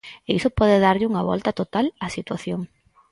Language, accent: Galician, Normativo (estándar)